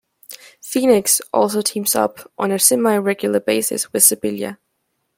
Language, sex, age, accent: English, female, under 19, England English